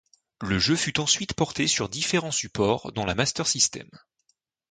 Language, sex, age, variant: French, male, 19-29, Français de métropole